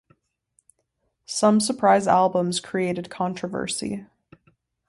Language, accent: English, United States English